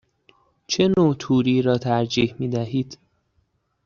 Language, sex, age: Persian, male, 19-29